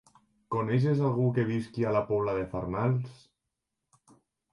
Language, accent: Catalan, valencià